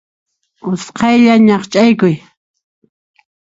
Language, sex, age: Puno Quechua, female, 60-69